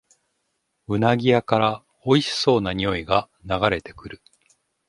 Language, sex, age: Japanese, male, 50-59